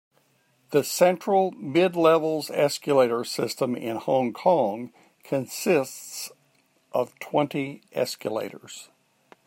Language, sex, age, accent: English, male, 60-69, United States English